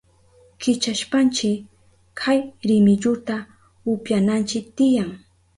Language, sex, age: Southern Pastaza Quechua, female, 19-29